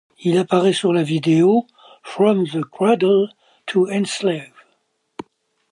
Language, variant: French, Français de métropole